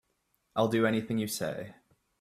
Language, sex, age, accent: English, male, 19-29, Canadian English